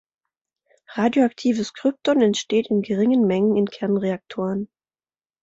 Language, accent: German, Deutschland Deutsch